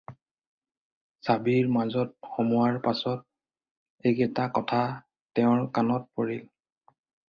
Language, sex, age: Assamese, male, 19-29